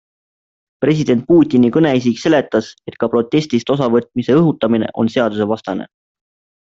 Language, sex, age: Estonian, male, 19-29